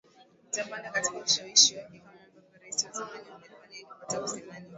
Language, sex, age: Swahili, female, 19-29